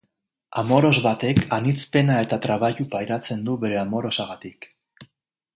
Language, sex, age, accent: Basque, male, 30-39, Mendebalekoa (Araba, Bizkaia, Gipuzkoako mendebaleko herri batzuk)